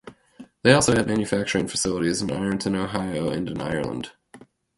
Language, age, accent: English, 30-39, United States English